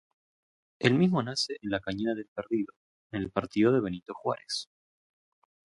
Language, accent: Spanish, Rioplatense: Argentina, Uruguay, este de Bolivia, Paraguay